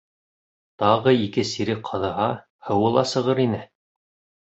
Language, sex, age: Bashkir, female, 30-39